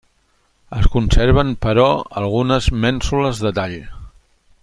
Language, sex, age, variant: Catalan, male, 50-59, Central